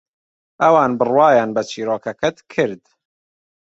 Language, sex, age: Central Kurdish, male, 30-39